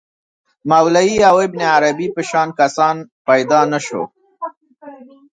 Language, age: Pashto, 30-39